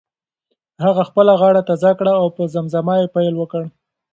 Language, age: Pashto, 30-39